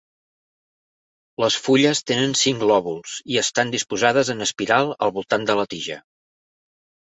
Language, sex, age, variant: Catalan, male, 40-49, Central